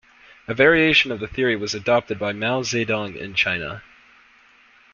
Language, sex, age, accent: English, male, under 19, United States English